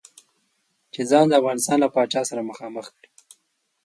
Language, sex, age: Pashto, male, 19-29